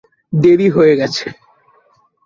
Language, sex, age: Bengali, male, 19-29